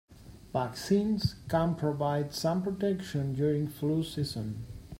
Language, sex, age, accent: English, male, 30-39, United States English